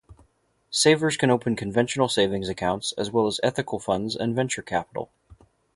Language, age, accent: English, 30-39, United States English